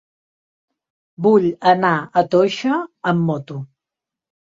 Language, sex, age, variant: Catalan, female, 50-59, Central